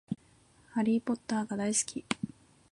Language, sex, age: Japanese, female, 19-29